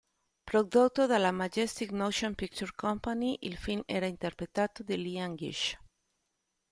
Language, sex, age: Italian, female, 40-49